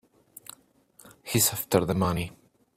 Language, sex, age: English, male, 30-39